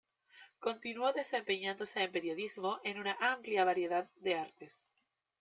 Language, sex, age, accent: Spanish, female, 19-29, Chileno: Chile, Cuyo